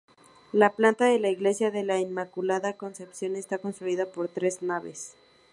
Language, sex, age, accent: Spanish, female, under 19, México